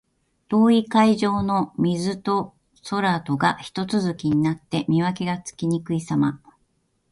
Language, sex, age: Japanese, female, 50-59